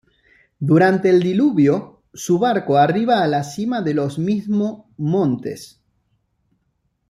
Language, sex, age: Spanish, male, 30-39